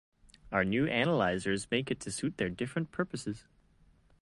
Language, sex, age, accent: English, male, 19-29, United States English